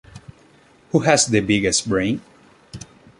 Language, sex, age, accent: Spanish, male, 19-29, Chileno: Chile, Cuyo